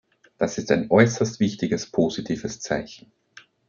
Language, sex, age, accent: German, male, 30-39, Österreichisches Deutsch